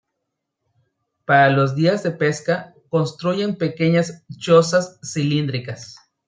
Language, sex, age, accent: Spanish, male, 30-39, México